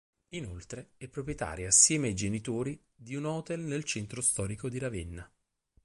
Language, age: Italian, 30-39